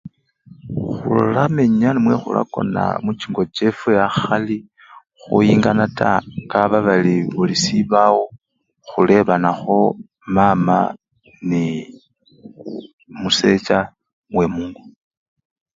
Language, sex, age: Luyia, male, 40-49